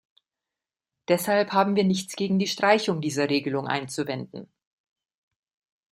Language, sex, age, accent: German, female, 50-59, Deutschland Deutsch